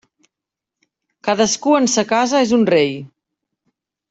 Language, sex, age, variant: Catalan, female, 50-59, Central